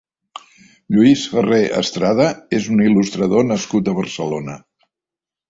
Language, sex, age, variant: Catalan, male, 70-79, Central